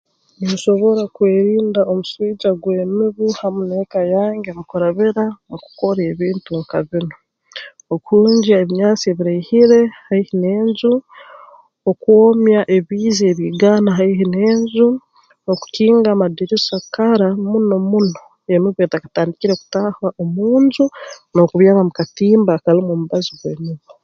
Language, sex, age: Tooro, female, 19-29